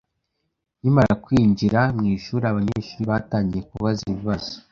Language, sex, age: Kinyarwanda, male, under 19